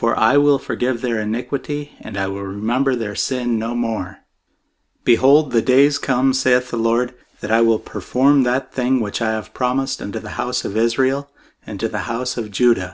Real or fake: real